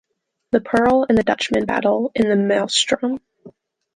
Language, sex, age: English, female, 19-29